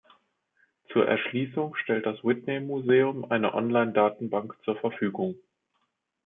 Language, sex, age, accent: German, male, 19-29, Deutschland Deutsch